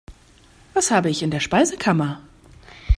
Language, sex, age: German, female, 30-39